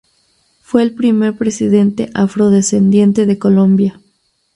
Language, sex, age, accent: Spanish, female, 30-39, México